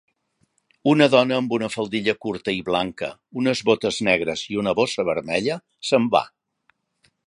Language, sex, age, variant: Catalan, male, 60-69, Central